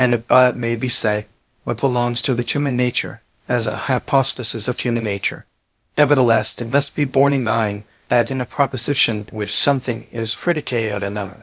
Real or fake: fake